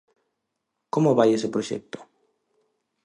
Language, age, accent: Galician, 19-29, Neofalante